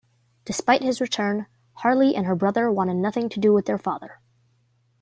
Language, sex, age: English, female, under 19